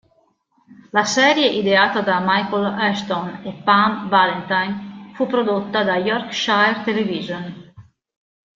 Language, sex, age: Italian, female, 50-59